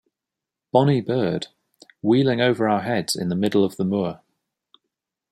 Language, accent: English, England English